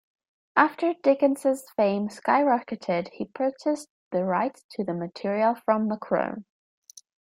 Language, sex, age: English, female, 19-29